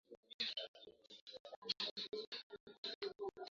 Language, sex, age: Swahili, female, 19-29